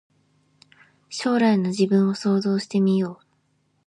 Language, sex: Japanese, female